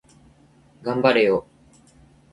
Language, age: Japanese, 30-39